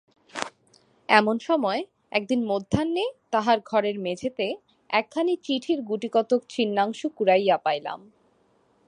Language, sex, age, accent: Bengali, female, 19-29, প্রমিত